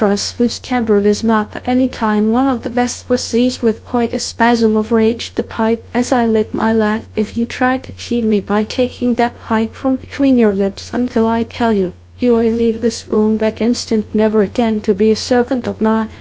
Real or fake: fake